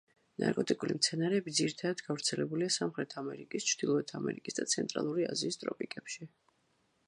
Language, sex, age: Georgian, female, 40-49